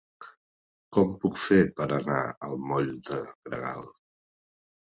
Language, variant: Catalan, Nord-Occidental